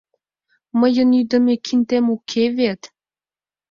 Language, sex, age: Mari, female, 19-29